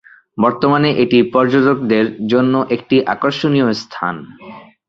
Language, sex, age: Bengali, male, 19-29